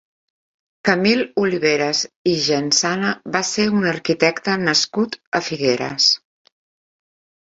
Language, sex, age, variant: Catalan, female, 50-59, Central